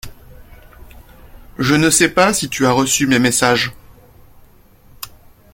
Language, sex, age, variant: French, male, 30-39, Français de métropole